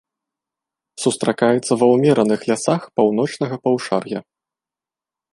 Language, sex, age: Belarusian, male, 19-29